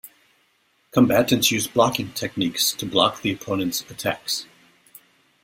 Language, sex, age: English, male, 40-49